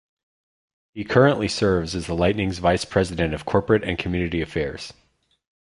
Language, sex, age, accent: English, male, 30-39, United States English